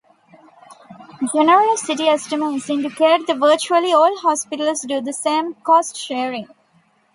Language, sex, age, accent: English, female, 19-29, India and South Asia (India, Pakistan, Sri Lanka)